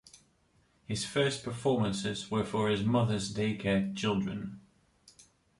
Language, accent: English, England English